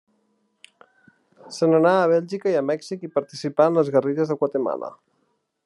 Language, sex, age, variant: Catalan, male, 30-39, Central